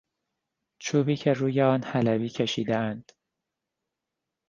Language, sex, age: Persian, male, 30-39